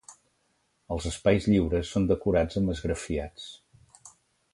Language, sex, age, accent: Catalan, male, 60-69, Oriental